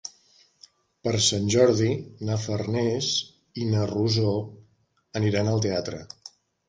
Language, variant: Catalan, Central